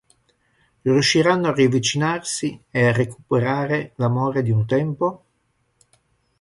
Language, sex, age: Italian, male, 50-59